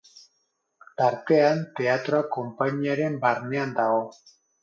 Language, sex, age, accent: Basque, male, 40-49, Mendebalekoa (Araba, Bizkaia, Gipuzkoako mendebaleko herri batzuk)